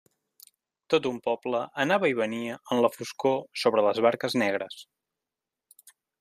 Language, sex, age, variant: Catalan, male, 30-39, Nord-Occidental